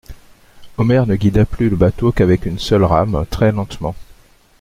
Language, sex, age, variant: French, male, 60-69, Français de métropole